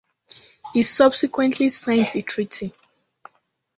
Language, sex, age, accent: English, female, under 19, Southern African (South Africa, Zimbabwe, Namibia)